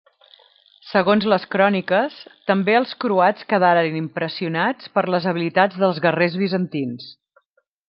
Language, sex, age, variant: Catalan, female, 40-49, Central